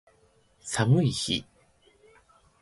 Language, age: Japanese, 30-39